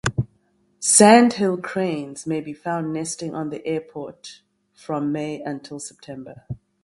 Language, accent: English, Southern African (South Africa, Zimbabwe, Namibia)